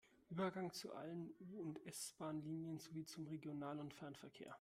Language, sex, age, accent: German, male, 19-29, Deutschland Deutsch